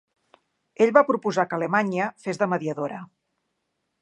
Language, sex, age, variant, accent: Catalan, female, 50-59, Central, Barceloní